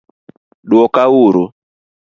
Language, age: Luo (Kenya and Tanzania), 19-29